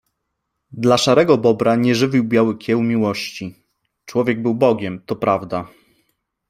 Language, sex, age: Polish, male, 30-39